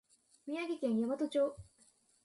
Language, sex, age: Japanese, female, 19-29